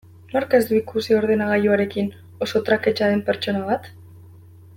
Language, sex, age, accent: Basque, female, 19-29, Erdialdekoa edo Nafarra (Gipuzkoa, Nafarroa)